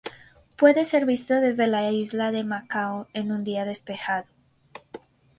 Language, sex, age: Spanish, female, 19-29